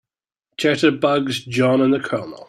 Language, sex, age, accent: English, male, 30-39, Scottish English